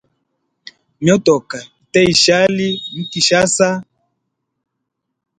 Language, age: Hemba, 30-39